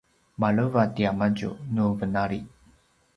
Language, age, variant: Paiwan, 30-39, pinayuanan a kinaikacedasan (東排灣語)